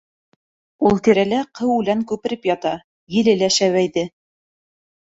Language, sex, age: Bashkir, female, 30-39